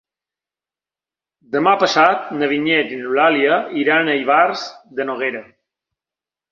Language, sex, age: Catalan, male, 40-49